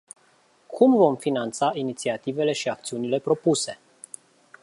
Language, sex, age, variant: Romanian, male, 40-49, Romanian-Romania